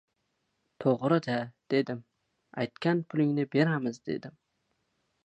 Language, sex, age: Uzbek, male, under 19